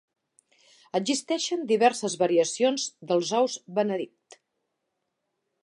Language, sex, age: Catalan, female, 50-59